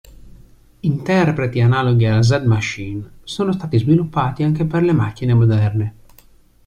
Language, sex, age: Italian, male, 30-39